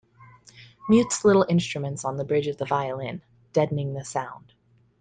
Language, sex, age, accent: English, female, 30-39, United States English